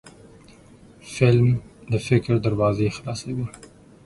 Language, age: Pashto, 30-39